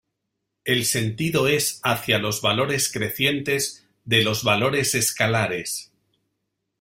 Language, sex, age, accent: Spanish, male, 40-49, España: Norte peninsular (Asturias, Castilla y León, Cantabria, País Vasco, Navarra, Aragón, La Rioja, Guadalajara, Cuenca)